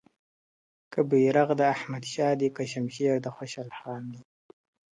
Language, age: Pashto, 19-29